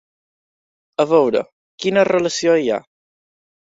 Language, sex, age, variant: Catalan, male, under 19, Balear